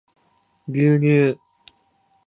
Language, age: Japanese, 19-29